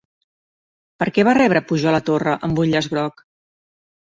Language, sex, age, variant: Catalan, female, 40-49, Central